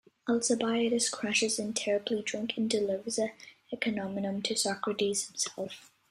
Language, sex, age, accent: English, male, 30-39, United States English